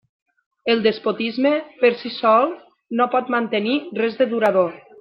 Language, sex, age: Catalan, female, 30-39